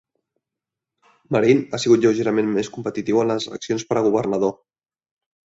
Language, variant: Catalan, Central